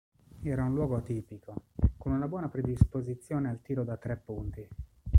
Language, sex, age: Italian, male, 30-39